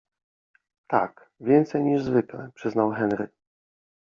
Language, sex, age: Polish, male, 30-39